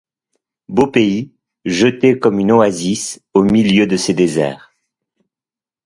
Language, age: French, 40-49